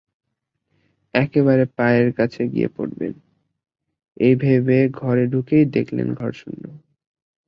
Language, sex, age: Bengali, male, under 19